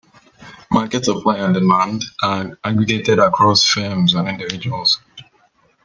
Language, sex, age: English, male, under 19